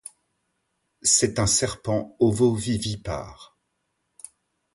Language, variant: French, Français de métropole